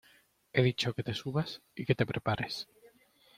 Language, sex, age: Spanish, male, 19-29